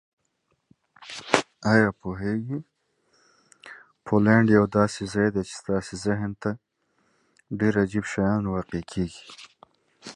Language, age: English, 19-29